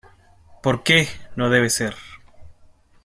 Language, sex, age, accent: Spanish, male, 19-29, América central